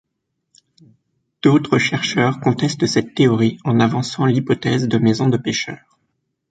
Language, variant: French, Français de métropole